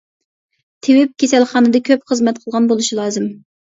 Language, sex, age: Uyghur, female, 19-29